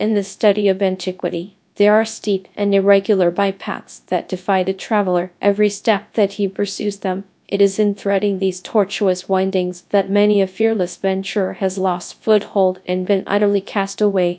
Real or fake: fake